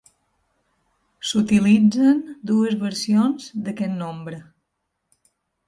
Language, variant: Catalan, Balear